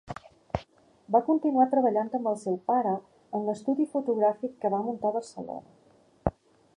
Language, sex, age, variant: Catalan, female, 40-49, Balear